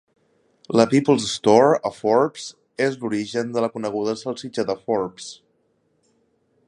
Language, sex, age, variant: Catalan, male, 19-29, Septentrional